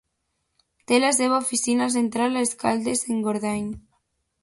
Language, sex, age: Catalan, female, under 19